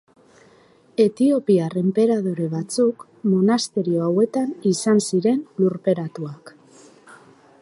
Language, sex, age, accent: Basque, female, 30-39, Mendebalekoa (Araba, Bizkaia, Gipuzkoako mendebaleko herri batzuk)